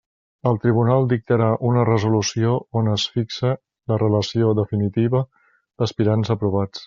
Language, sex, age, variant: Catalan, male, 40-49, Central